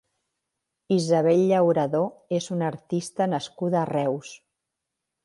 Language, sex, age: Catalan, female, 50-59